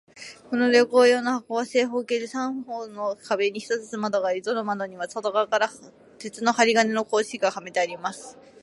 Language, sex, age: Japanese, female, 19-29